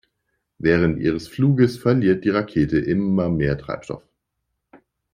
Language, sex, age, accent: German, male, 40-49, Deutschland Deutsch